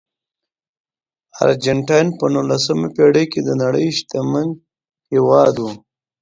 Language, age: Pashto, 40-49